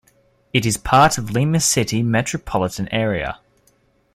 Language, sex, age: English, male, 19-29